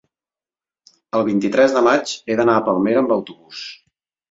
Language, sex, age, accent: Catalan, male, 40-49, Català central